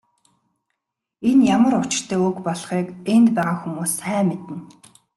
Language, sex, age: Mongolian, female, 19-29